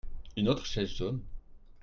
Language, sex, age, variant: French, male, 30-39, Français de métropole